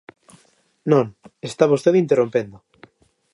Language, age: Galician, under 19